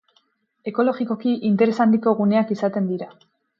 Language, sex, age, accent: Basque, female, 19-29, Mendebalekoa (Araba, Bizkaia, Gipuzkoako mendebaleko herri batzuk)